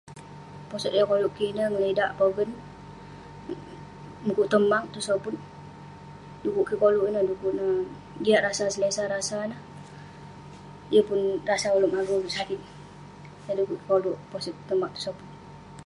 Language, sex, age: Western Penan, female, under 19